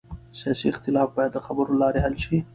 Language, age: Pashto, 19-29